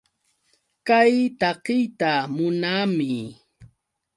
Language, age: Yauyos Quechua, 30-39